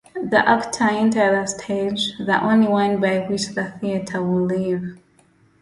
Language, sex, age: English, female, 19-29